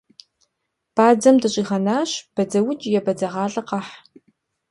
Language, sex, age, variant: Kabardian, female, 30-39, Адыгэбзэ (Къэбэрдей, Кирил, псоми зэдай)